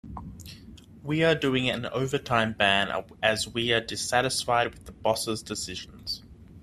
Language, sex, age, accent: English, male, 30-39, Australian English